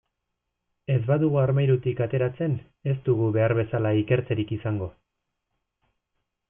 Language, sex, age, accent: Basque, male, 30-39, Erdialdekoa edo Nafarra (Gipuzkoa, Nafarroa)